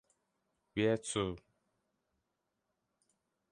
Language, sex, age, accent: English, male, 19-29, Southern African (South Africa, Zimbabwe, Namibia)